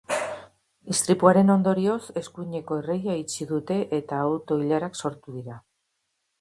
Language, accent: Basque, Erdialdekoa edo Nafarra (Gipuzkoa, Nafarroa)